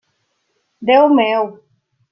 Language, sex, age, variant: Catalan, female, 19-29, Nord-Occidental